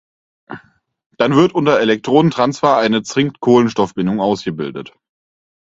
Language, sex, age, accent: German, male, 19-29, Deutschland Deutsch